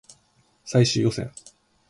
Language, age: Japanese, 19-29